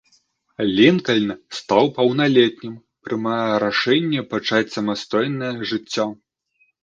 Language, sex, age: Belarusian, male, 19-29